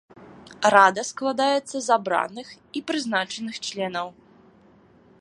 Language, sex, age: Belarusian, female, 30-39